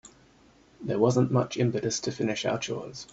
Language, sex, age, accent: English, male, 19-29, Australian English